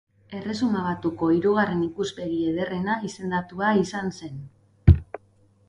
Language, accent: Basque, Mendebalekoa (Araba, Bizkaia, Gipuzkoako mendebaleko herri batzuk)